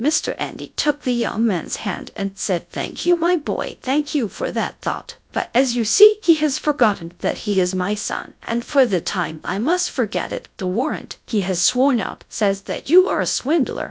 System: TTS, GradTTS